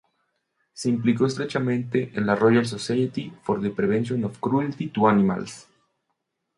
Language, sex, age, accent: Spanish, male, 19-29, México